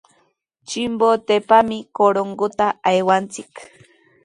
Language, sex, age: Sihuas Ancash Quechua, female, 19-29